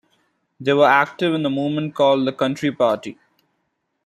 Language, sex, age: English, male, 19-29